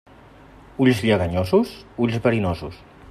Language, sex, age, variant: Catalan, male, 30-39, Central